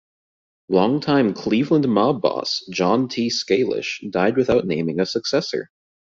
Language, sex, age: English, male, 19-29